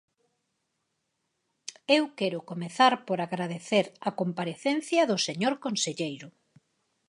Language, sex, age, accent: Galician, female, 50-59, Normativo (estándar)